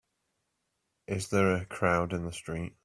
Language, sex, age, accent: English, male, 19-29, England English